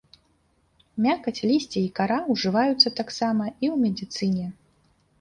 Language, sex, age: Belarusian, female, 30-39